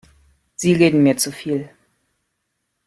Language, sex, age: German, female, 19-29